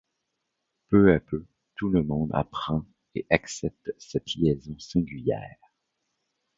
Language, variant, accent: French, Français d'Amérique du Nord, Français du Canada